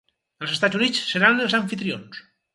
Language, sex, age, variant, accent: Catalan, male, 50-59, Valencià meridional, valencià